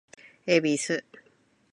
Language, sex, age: Japanese, female, 30-39